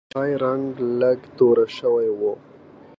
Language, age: Pashto, 19-29